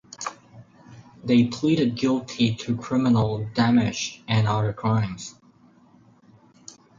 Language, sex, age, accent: English, male, under 19, United States English